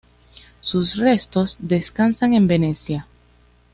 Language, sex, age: Spanish, female, 19-29